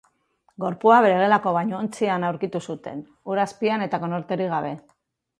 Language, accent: Basque, Mendebalekoa (Araba, Bizkaia, Gipuzkoako mendebaleko herri batzuk)